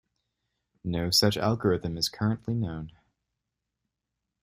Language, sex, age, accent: English, male, 19-29, United States English